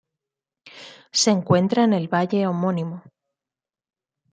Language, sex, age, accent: Spanish, female, 30-39, España: Centro-Sur peninsular (Madrid, Toledo, Castilla-La Mancha)